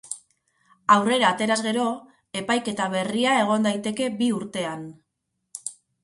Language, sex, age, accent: Basque, female, 40-49, Mendebalekoa (Araba, Bizkaia, Gipuzkoako mendebaleko herri batzuk)